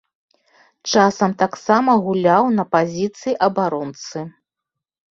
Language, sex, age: Belarusian, female, 50-59